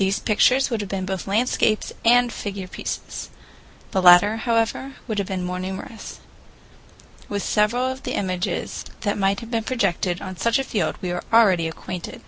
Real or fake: real